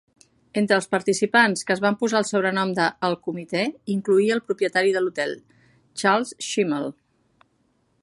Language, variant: Catalan, Central